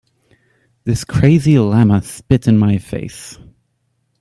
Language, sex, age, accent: English, male, 19-29, United States English